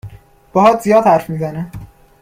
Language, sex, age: Persian, male, under 19